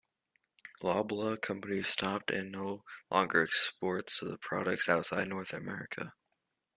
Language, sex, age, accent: English, male, under 19, United States English